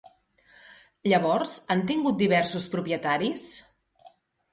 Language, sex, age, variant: Catalan, female, 40-49, Central